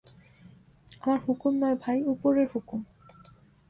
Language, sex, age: Bengali, female, 19-29